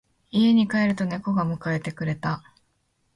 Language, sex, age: Japanese, female, 19-29